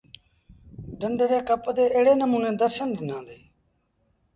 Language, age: Sindhi Bhil, 40-49